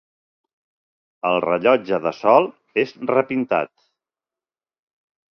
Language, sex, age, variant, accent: Catalan, male, 40-49, Central, central